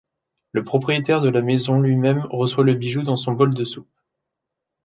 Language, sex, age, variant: French, male, 19-29, Français de métropole